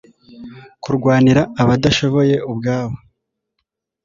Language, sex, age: Kinyarwanda, male, 19-29